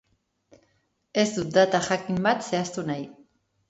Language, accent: Basque, Erdialdekoa edo Nafarra (Gipuzkoa, Nafarroa)